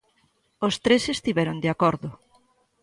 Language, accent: Galician, Atlántico (seseo e gheada)